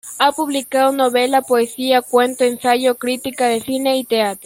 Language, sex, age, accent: Spanish, female, under 19, Andino-Pacífico: Colombia, Perú, Ecuador, oeste de Bolivia y Venezuela andina